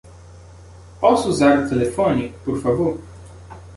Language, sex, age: Portuguese, male, 19-29